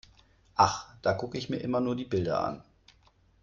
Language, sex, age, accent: German, male, 30-39, Deutschland Deutsch